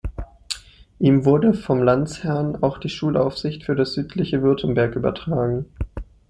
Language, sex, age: German, male, 19-29